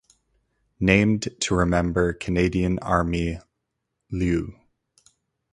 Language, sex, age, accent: English, male, 19-29, United States English